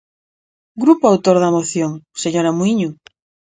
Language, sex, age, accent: Galician, female, 30-39, Central (gheada); Normativo (estándar)